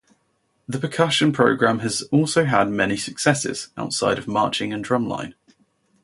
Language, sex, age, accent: English, male, 19-29, England English